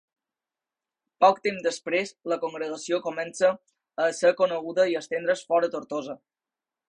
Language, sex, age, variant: Catalan, male, under 19, Balear